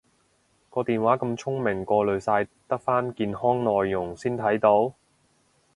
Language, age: Cantonese, 19-29